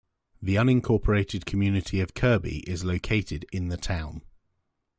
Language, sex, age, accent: English, male, 40-49, England English